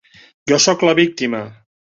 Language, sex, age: Catalan, male, 50-59